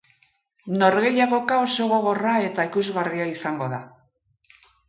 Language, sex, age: Basque, female, 60-69